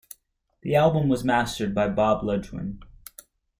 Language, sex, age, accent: English, male, 19-29, United States English